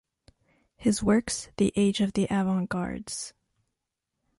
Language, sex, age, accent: English, female, 19-29, United States English